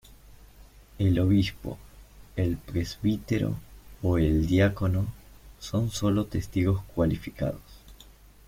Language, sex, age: Spanish, male, 19-29